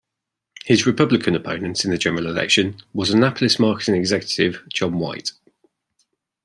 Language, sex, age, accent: English, male, 30-39, England English